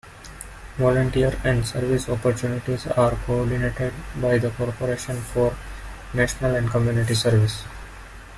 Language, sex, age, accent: English, male, 19-29, India and South Asia (India, Pakistan, Sri Lanka)